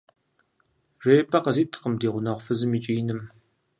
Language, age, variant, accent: Kabardian, 19-29, Адыгэбзэ (Къэбэрдей, Кирил, псоми зэдай), Джылэхъстэней (Gilahsteney)